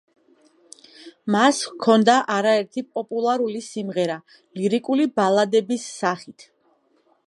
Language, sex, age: Georgian, female, 19-29